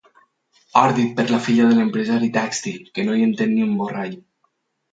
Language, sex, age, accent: Catalan, male, 19-29, valencià